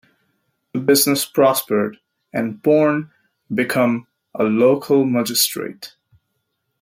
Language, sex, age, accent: English, male, 30-39, United States English